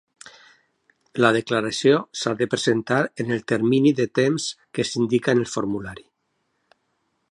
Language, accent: Catalan, valencià